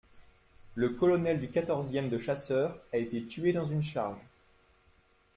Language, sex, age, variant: French, male, 19-29, Français de métropole